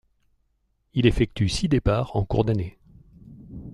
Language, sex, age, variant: French, male, 60-69, Français de métropole